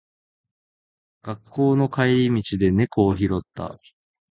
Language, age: Japanese, 19-29